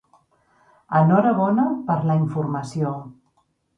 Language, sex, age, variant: Catalan, female, 50-59, Central